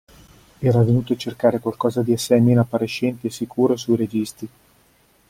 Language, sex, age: Italian, male, 40-49